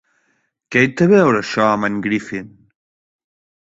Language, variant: Catalan, Central